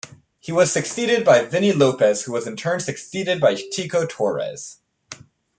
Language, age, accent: English, 19-29, United States English